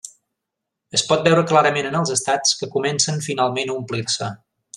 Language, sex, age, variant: Catalan, male, 40-49, Central